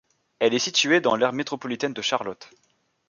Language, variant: French, Français de métropole